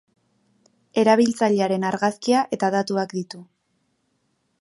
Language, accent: Basque, Erdialdekoa edo Nafarra (Gipuzkoa, Nafarroa)